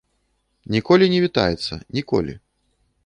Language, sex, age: Belarusian, male, 40-49